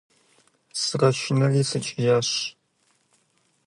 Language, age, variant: Kabardian, 19-29, Адыгэбзэ (Къэбэрдей, Кирил, псоми зэдай)